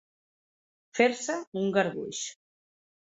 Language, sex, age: Catalan, female, 40-49